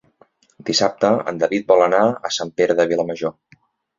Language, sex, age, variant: Catalan, male, 19-29, Central